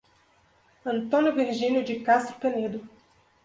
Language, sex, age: Portuguese, female, 30-39